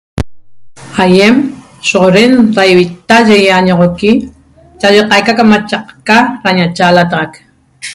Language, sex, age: Toba, female, 40-49